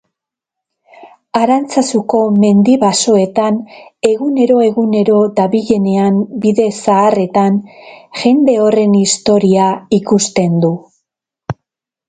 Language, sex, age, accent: Basque, female, 50-59, Mendebalekoa (Araba, Bizkaia, Gipuzkoako mendebaleko herri batzuk)